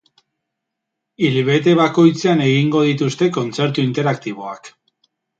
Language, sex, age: Basque, male, 40-49